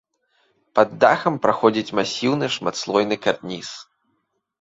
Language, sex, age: Belarusian, male, 19-29